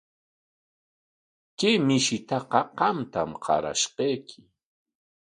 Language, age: Corongo Ancash Quechua, 50-59